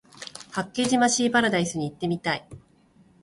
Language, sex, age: Japanese, female, 30-39